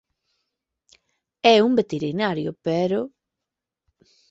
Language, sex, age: Galician, female, 30-39